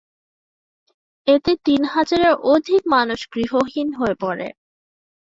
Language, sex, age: Bengali, female, 19-29